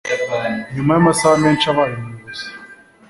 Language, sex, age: Kinyarwanda, male, 19-29